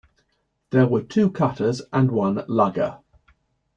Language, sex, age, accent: English, male, 30-39, England English